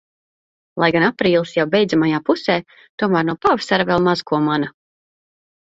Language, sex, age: Latvian, female, 30-39